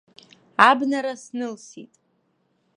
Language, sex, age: Abkhazian, female, under 19